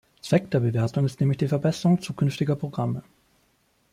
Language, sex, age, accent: German, male, 30-39, Österreichisches Deutsch